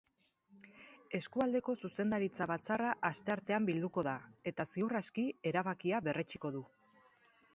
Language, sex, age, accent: Basque, female, 30-39, Erdialdekoa edo Nafarra (Gipuzkoa, Nafarroa)